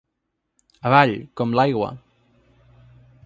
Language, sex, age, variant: Catalan, male, 19-29, Central